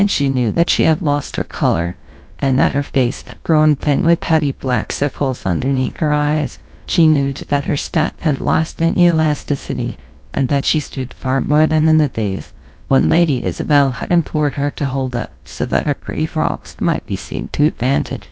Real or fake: fake